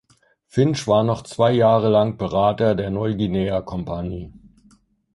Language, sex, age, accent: German, male, 40-49, Deutschland Deutsch